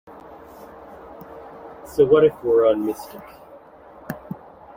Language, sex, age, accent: English, male, 40-49, Canadian English